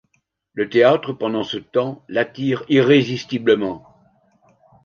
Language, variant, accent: French, Français d'Europe, Français de Belgique